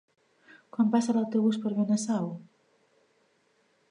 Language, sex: Catalan, female